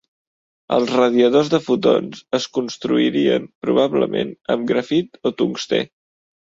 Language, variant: Catalan, Central